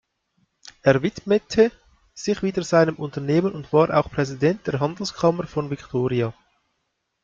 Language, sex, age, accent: German, male, 30-39, Schweizerdeutsch